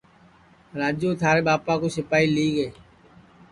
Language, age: Sansi, 19-29